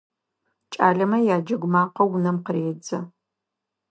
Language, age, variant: Adyghe, 40-49, Адыгабзэ (Кирил, пстэумэ зэдыряе)